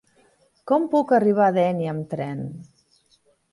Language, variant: Catalan, Central